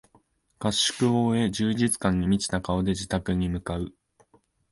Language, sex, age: Japanese, male, 19-29